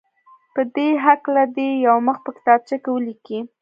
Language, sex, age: Pashto, female, 19-29